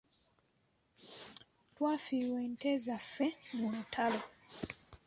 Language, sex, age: Ganda, female, 19-29